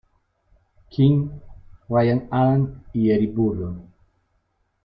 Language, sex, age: Spanish, male, 40-49